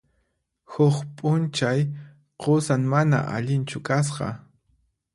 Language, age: Puno Quechua, 30-39